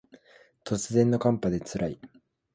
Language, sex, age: Japanese, male, 19-29